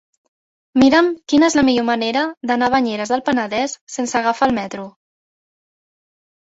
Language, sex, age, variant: Catalan, female, 19-29, Central